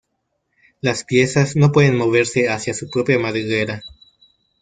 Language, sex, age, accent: Spanish, male, 19-29, México